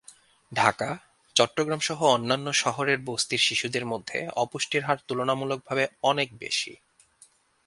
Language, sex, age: Bengali, male, 19-29